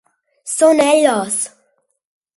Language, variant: Catalan, Central